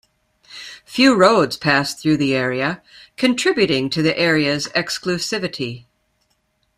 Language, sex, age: English, female, 50-59